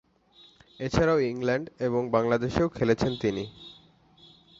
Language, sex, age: Bengali, male, 19-29